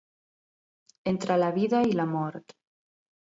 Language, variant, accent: Catalan, Central, central